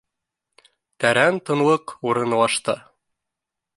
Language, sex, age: Bashkir, male, 19-29